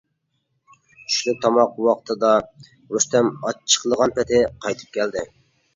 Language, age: Uyghur, 30-39